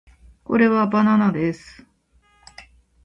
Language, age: Japanese, 30-39